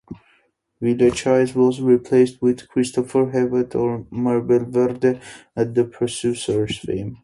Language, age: English, 19-29